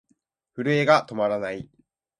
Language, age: Japanese, 19-29